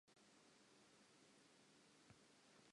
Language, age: Southern Sotho, 19-29